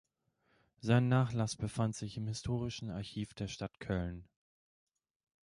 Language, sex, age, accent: German, male, 19-29, Deutschland Deutsch